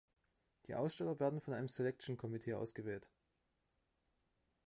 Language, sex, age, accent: German, male, 19-29, Deutschland Deutsch